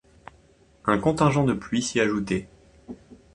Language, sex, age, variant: French, male, under 19, Français de métropole